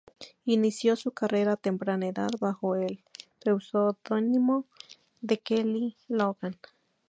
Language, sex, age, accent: Spanish, female, 30-39, México